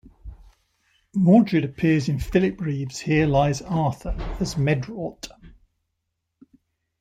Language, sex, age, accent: English, male, 60-69, England English